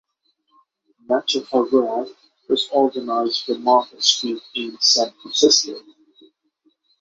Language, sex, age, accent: English, male, 30-39, United States English; England English